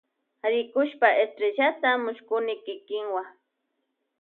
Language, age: Loja Highland Quichua, 19-29